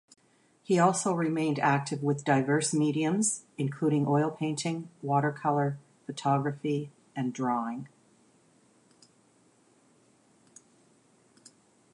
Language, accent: English, Canadian English